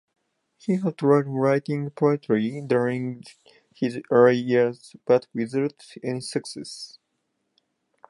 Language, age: English, 19-29